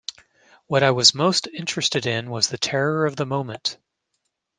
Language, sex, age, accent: English, male, 40-49, United States English